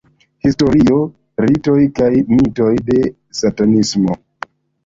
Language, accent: Esperanto, Internacia